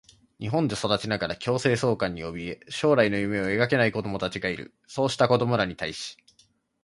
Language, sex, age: Japanese, male, 19-29